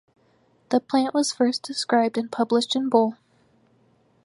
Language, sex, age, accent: English, female, 19-29, United States English